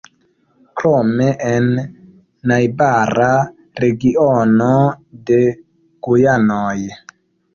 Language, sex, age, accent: Esperanto, male, 19-29, Internacia